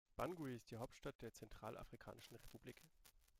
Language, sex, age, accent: German, male, 30-39, Deutschland Deutsch